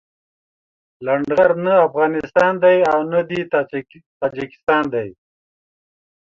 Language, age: Pashto, 40-49